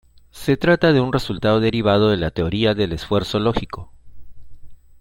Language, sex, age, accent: Spanish, male, 50-59, Andino-Pacífico: Colombia, Perú, Ecuador, oeste de Bolivia y Venezuela andina